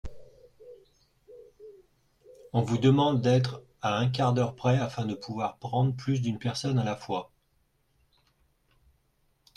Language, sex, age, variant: French, male, 40-49, Français de métropole